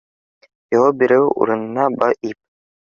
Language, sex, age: Bashkir, male, under 19